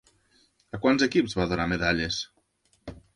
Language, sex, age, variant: Catalan, male, 30-39, Nord-Occidental